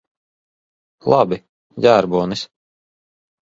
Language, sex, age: Latvian, male, 40-49